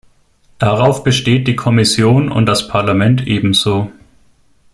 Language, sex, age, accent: German, male, 19-29, Deutschland Deutsch